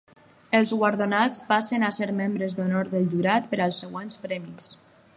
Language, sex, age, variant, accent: Catalan, female, under 19, Alacantí, valencià